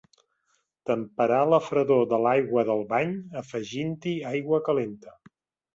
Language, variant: Catalan, Central